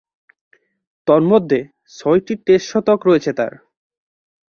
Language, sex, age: Bengali, male, 19-29